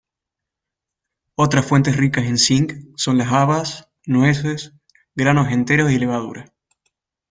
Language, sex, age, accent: Spanish, male, 19-29, Rioplatense: Argentina, Uruguay, este de Bolivia, Paraguay